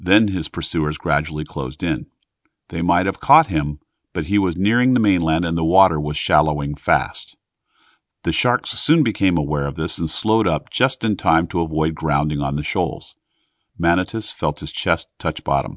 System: none